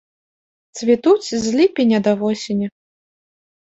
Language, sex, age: Belarusian, female, 19-29